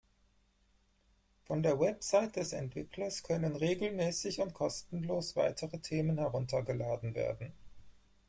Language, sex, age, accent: German, male, 40-49, Deutschland Deutsch